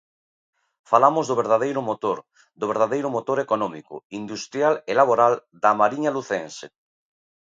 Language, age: Galician, 40-49